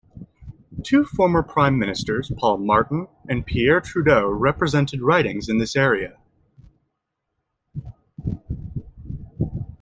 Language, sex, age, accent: English, male, 19-29, United States English